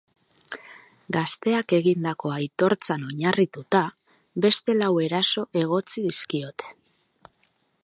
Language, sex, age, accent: Basque, female, 40-49, Mendebalekoa (Araba, Bizkaia, Gipuzkoako mendebaleko herri batzuk)